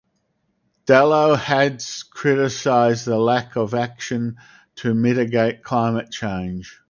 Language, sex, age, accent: English, male, 50-59, Australian English